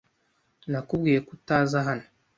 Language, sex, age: Kinyarwanda, male, 19-29